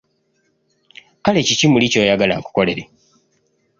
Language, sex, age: Ganda, male, 19-29